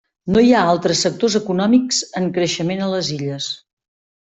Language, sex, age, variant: Catalan, female, 50-59, Central